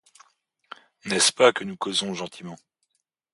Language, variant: French, Français de métropole